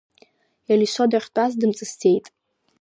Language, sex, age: Abkhazian, female, under 19